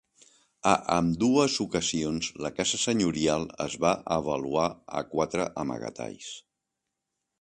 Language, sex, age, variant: Catalan, male, 60-69, Central